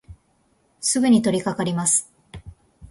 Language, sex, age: Japanese, female, 19-29